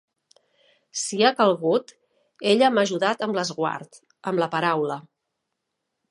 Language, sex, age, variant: Catalan, female, 40-49, Central